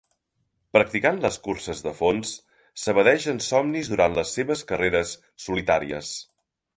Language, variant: Catalan, Central